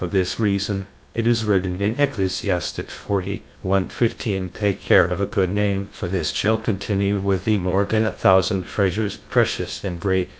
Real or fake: fake